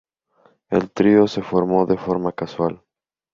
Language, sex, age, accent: Spanish, male, 19-29, México